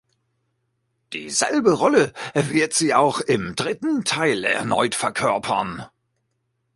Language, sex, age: German, male, 40-49